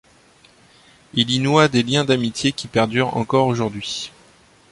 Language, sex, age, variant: French, male, 30-39, Français de métropole